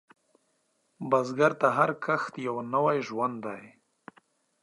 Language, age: Pashto, 30-39